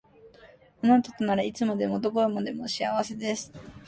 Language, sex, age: Japanese, female, under 19